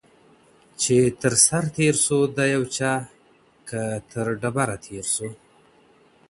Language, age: Pashto, 30-39